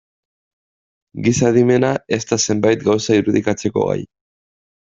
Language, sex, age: Basque, male, 19-29